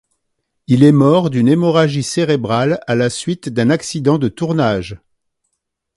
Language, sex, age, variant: French, male, 60-69, Français de métropole